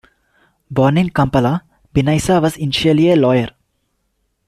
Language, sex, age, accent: English, male, 19-29, India and South Asia (India, Pakistan, Sri Lanka)